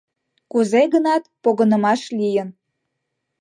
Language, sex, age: Mari, female, under 19